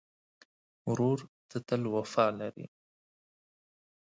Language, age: Pashto, 19-29